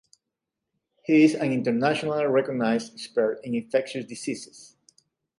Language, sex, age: English, male, 40-49